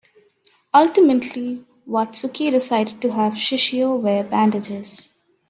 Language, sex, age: English, female, under 19